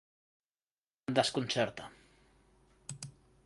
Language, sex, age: Catalan, male, 30-39